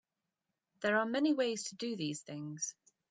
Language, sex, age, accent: English, female, 19-29, England English